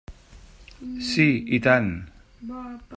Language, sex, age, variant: Catalan, male, 50-59, Central